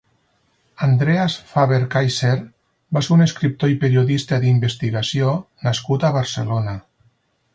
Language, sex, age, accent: Catalan, male, 50-59, Lleidatà